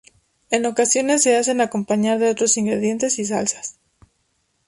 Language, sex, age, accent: Spanish, female, 19-29, México